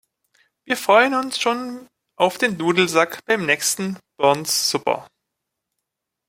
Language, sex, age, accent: German, male, 19-29, Deutschland Deutsch